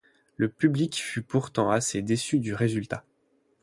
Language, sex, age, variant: French, male, 19-29, Français de métropole